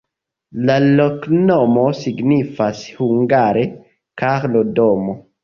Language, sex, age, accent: Esperanto, male, 19-29, Internacia